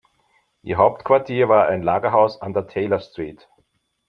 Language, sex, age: German, male, 50-59